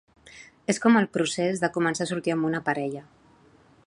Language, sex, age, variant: Catalan, female, 40-49, Central